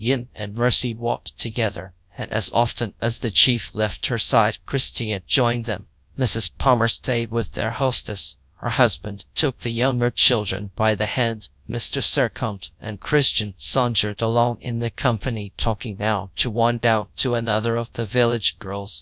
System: TTS, GradTTS